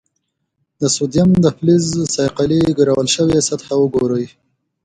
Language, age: Pashto, 19-29